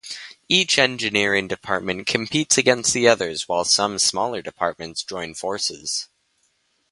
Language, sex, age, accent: English, male, under 19, Canadian English